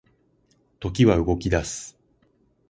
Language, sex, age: Japanese, male, 19-29